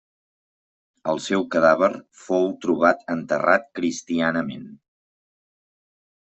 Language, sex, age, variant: Catalan, male, 40-49, Central